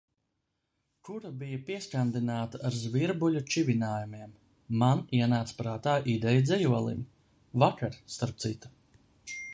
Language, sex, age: Latvian, male, 30-39